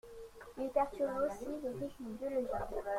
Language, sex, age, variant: French, male, 40-49, Français de métropole